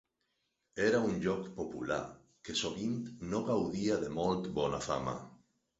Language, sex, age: Catalan, male, 50-59